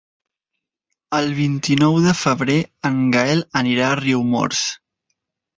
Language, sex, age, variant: Catalan, male, 19-29, Central